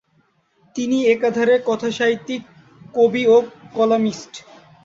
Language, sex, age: Bengali, male, 19-29